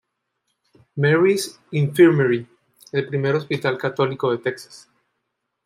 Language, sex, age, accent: Spanish, male, 30-39, Caribe: Cuba, Venezuela, Puerto Rico, República Dominicana, Panamá, Colombia caribeña, México caribeño, Costa del golfo de México